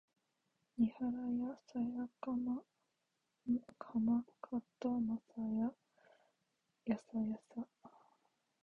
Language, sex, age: Japanese, female, 19-29